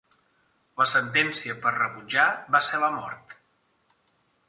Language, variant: Catalan, Central